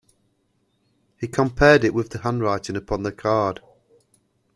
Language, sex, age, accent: English, male, 40-49, England English